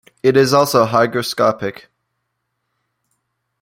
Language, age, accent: English, under 19, Canadian English